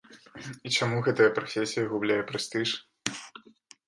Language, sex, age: Belarusian, male, 19-29